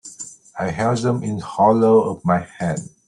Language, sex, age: English, male, 40-49